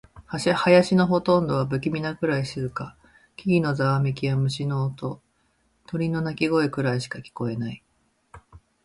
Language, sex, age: Japanese, female, 40-49